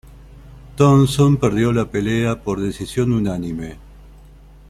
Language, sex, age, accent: Spanish, male, 40-49, Rioplatense: Argentina, Uruguay, este de Bolivia, Paraguay